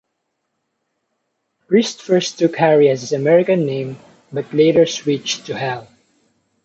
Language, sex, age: English, male, 19-29